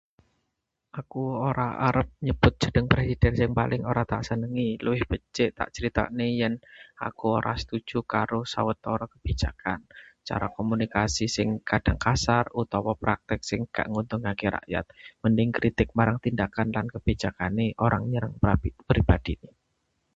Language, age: Javanese, 30-39